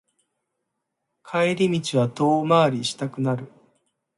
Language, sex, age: Japanese, male, 40-49